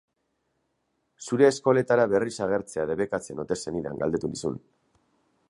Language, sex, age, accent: Basque, male, 30-39, Mendebalekoa (Araba, Bizkaia, Gipuzkoako mendebaleko herri batzuk)